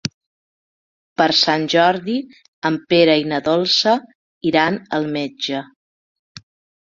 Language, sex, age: Catalan, female, 50-59